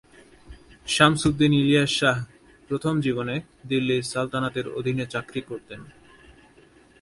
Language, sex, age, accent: Bengali, male, 19-29, Standard Bengali